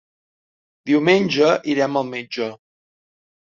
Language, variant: Catalan, Central